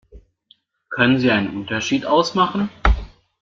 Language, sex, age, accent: German, male, 19-29, Deutschland Deutsch